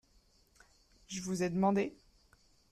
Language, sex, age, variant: French, female, 19-29, Français de métropole